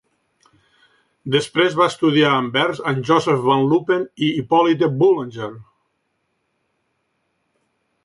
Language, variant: Catalan, Nord-Occidental